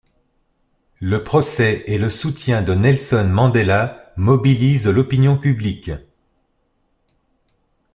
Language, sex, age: French, male, 40-49